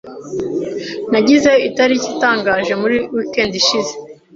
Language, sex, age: Kinyarwanda, female, 19-29